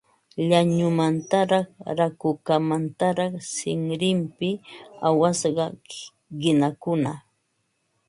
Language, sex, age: Ambo-Pasco Quechua, female, 60-69